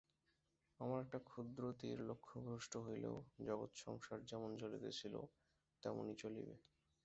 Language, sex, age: Bengali, male, 19-29